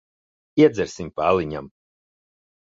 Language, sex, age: Latvian, male, 30-39